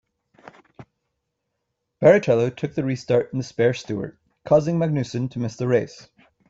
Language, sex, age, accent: English, male, 19-29, United States English